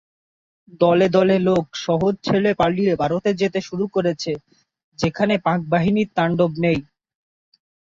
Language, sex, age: Bengali, male, 19-29